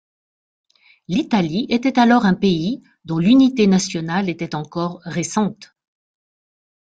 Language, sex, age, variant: French, female, 60-69, Français de métropole